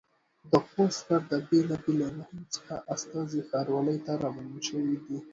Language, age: Pashto, 19-29